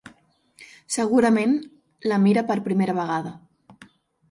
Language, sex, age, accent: Catalan, female, 19-29, central; nord-occidental